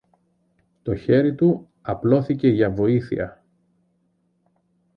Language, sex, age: Greek, male, 40-49